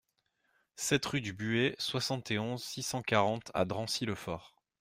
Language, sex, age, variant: French, male, 30-39, Français de métropole